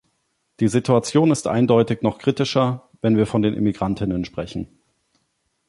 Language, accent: German, Deutschland Deutsch